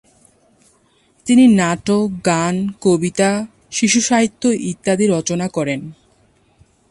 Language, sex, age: Bengali, female, 19-29